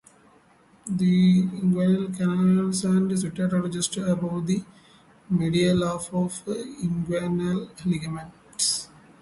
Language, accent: English, United States English